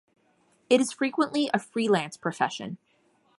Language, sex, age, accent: English, female, 30-39, United States English